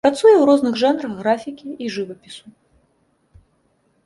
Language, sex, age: Belarusian, female, 30-39